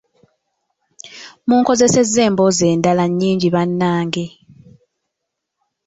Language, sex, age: Ganda, female, 19-29